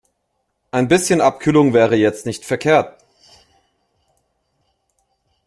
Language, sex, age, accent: German, male, 19-29, Deutschland Deutsch